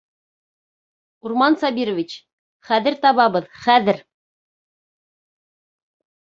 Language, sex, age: Bashkir, female, 30-39